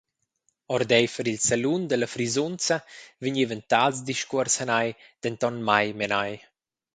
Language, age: Romansh, 30-39